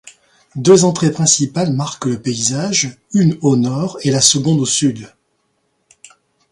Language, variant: French, Français de métropole